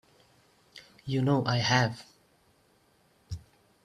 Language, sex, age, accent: English, male, 30-39, India and South Asia (India, Pakistan, Sri Lanka)